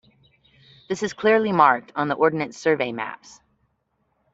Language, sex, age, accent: English, female, 50-59, United States English